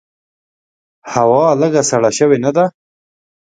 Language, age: Pashto, 19-29